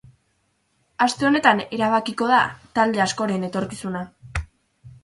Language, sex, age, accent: Basque, female, under 19, Mendebalekoa (Araba, Bizkaia, Gipuzkoako mendebaleko herri batzuk)